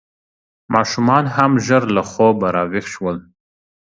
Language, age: Pashto, 30-39